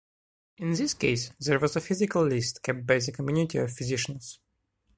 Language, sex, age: English, male, 19-29